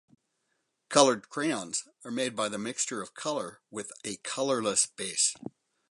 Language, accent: English, United States English